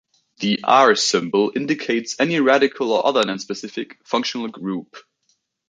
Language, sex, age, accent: English, male, 19-29, United States English